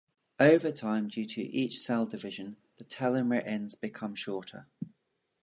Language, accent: English, England English